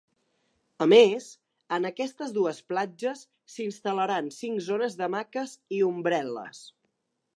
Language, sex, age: Catalan, male, 19-29